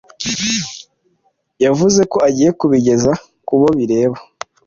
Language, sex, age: Kinyarwanda, male, 19-29